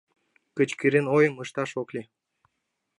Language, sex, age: Mari, male, 19-29